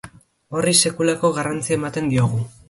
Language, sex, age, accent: Basque, male, under 19, Erdialdekoa edo Nafarra (Gipuzkoa, Nafarroa)